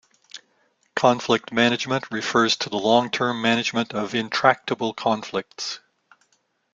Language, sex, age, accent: English, male, 60-69, United States English